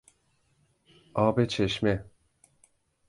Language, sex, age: Persian, male, 40-49